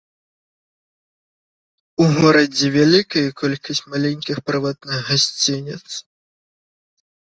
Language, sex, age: Belarusian, male, 19-29